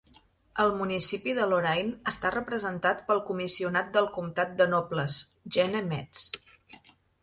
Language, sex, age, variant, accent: Catalan, female, 30-39, Central, nord-oriental; Empordanès